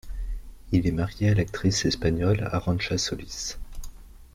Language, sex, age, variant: French, male, 40-49, Français de métropole